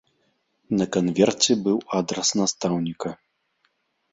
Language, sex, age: Belarusian, male, 30-39